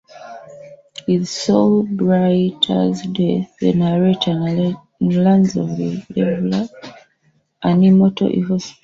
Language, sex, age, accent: English, female, 30-39, England English